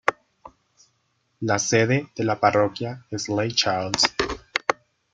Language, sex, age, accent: Spanish, male, 19-29, Andino-Pacífico: Colombia, Perú, Ecuador, oeste de Bolivia y Venezuela andina